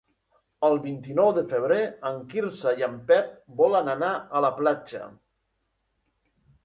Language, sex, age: Catalan, male, 60-69